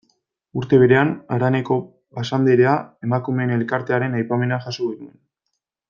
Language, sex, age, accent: Basque, male, 19-29, Erdialdekoa edo Nafarra (Gipuzkoa, Nafarroa)